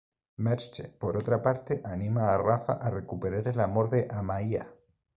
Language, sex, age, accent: Spanish, male, 19-29, Chileno: Chile, Cuyo